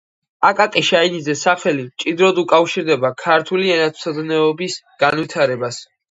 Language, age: Georgian, under 19